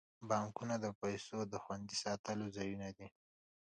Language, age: Pashto, 19-29